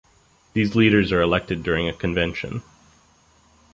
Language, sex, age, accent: English, male, 30-39, United States English